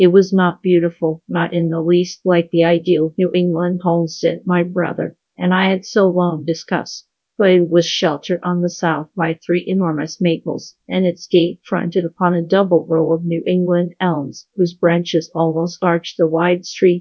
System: TTS, GradTTS